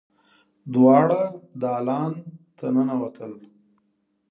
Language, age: Pashto, 30-39